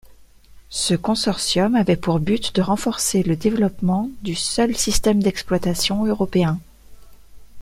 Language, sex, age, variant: French, female, 40-49, Français de métropole